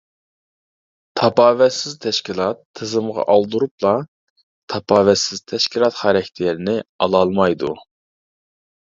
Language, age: Uyghur, 40-49